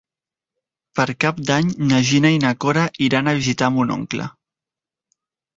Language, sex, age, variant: Catalan, male, 19-29, Central